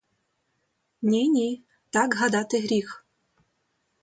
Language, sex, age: Ukrainian, female, 30-39